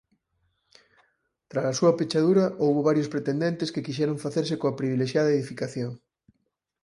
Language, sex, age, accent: Galician, male, 30-39, Normativo (estándar)